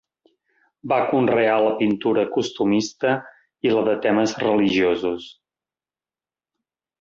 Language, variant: Catalan, Central